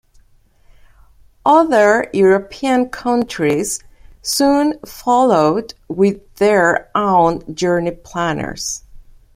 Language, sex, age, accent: English, male, 30-39, United States English